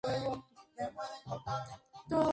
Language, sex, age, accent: Spanish, female, under 19, México